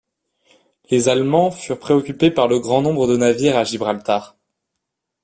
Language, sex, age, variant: French, male, 19-29, Français de métropole